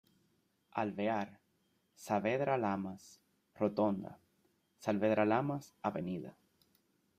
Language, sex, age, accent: Spanish, male, 19-29, Caribe: Cuba, Venezuela, Puerto Rico, República Dominicana, Panamá, Colombia caribeña, México caribeño, Costa del golfo de México